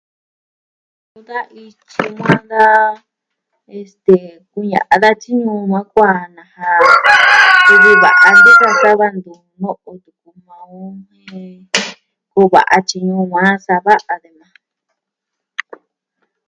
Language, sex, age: Southwestern Tlaxiaco Mixtec, female, 60-69